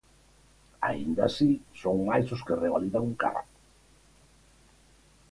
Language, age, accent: Galician, 70-79, Atlántico (seseo e gheada)